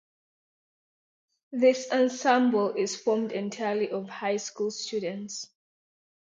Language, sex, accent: English, female, Ugandan english